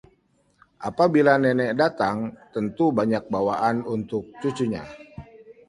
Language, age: Indonesian, 50-59